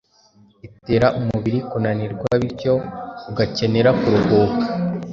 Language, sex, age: Kinyarwanda, male, 19-29